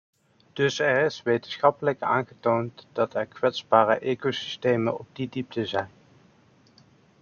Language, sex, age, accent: Dutch, male, 30-39, Nederlands Nederlands